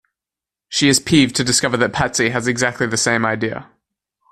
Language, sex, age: English, male, 19-29